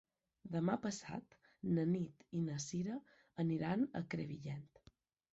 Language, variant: Catalan, Balear